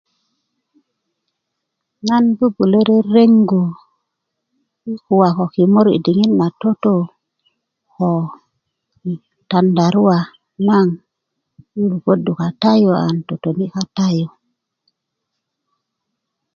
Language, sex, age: Kuku, female, 40-49